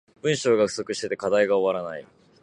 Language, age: Japanese, 19-29